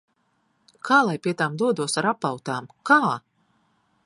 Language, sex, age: Latvian, female, 30-39